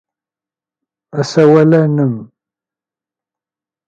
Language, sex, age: Kabyle, male, 60-69